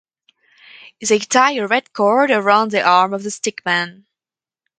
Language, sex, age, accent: English, female, under 19, England English